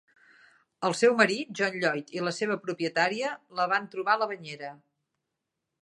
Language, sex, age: Catalan, female, 50-59